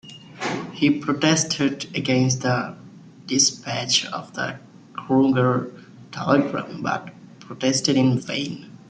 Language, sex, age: English, male, 19-29